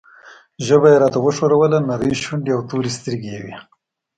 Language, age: Pashto, under 19